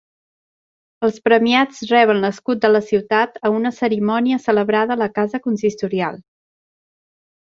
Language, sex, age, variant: Catalan, female, 40-49, Central